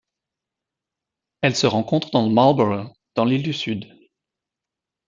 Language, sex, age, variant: French, male, 30-39, Français de métropole